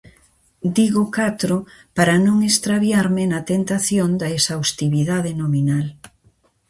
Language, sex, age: Galician, female, 60-69